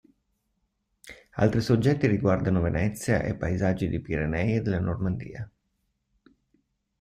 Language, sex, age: Italian, male, 30-39